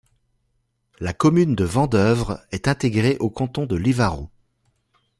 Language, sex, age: French, male, 40-49